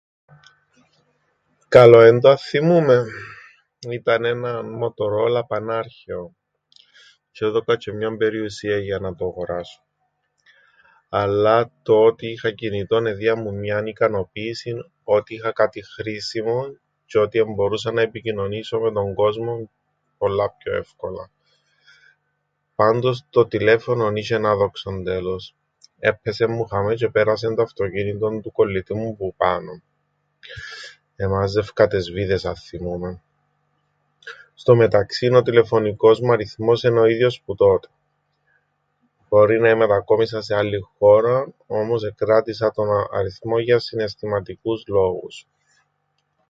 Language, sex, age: Greek, male, 40-49